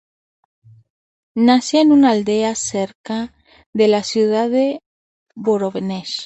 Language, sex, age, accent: Spanish, female, 30-39, México